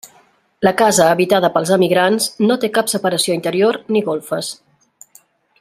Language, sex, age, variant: Catalan, female, 40-49, Central